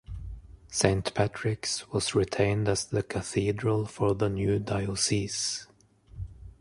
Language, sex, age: English, male, 30-39